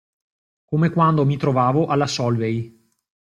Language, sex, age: Italian, male, 19-29